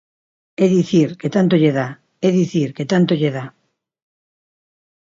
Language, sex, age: Galician, female, 60-69